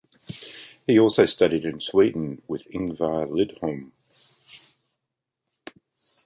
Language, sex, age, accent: English, male, 50-59, Australian English